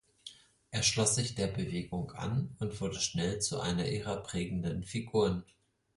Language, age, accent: German, 30-39, Deutschland Deutsch